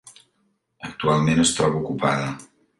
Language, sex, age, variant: Catalan, male, 50-59, Central